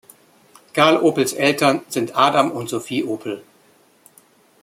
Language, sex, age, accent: German, male, 50-59, Deutschland Deutsch